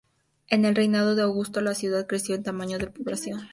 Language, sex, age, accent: Spanish, female, under 19, México